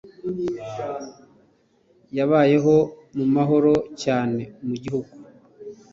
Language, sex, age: Kinyarwanda, male, 50-59